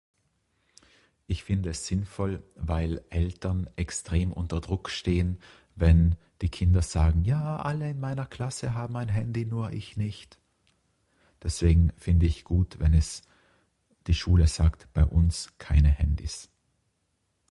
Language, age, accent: German, 40-49, Österreichisches Deutsch